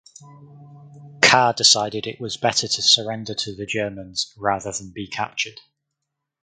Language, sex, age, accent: English, male, 30-39, England English